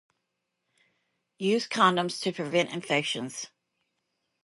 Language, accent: English, United States English